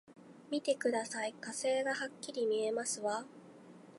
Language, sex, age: Japanese, female, 19-29